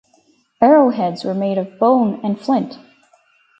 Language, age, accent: English, 19-29, Canadian English